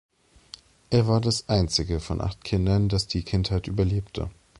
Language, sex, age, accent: German, male, 30-39, Deutschland Deutsch